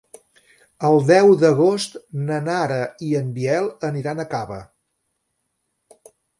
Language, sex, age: Catalan, male, 70-79